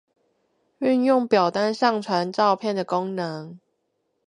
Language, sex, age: Chinese, female, 19-29